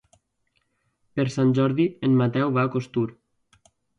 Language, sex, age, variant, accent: Catalan, male, 19-29, Valencià central, valencià